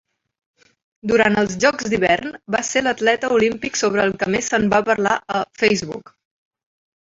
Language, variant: Catalan, Central